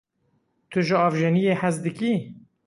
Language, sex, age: Kurdish, male, 30-39